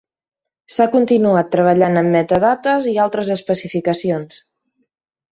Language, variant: Catalan, Central